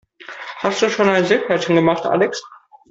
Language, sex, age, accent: German, male, 19-29, Deutschland Deutsch